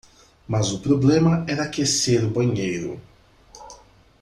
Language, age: Portuguese, 30-39